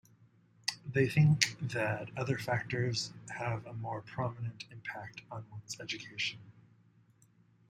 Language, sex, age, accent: English, male, 50-59, United States English